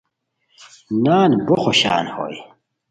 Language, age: Khowar, 30-39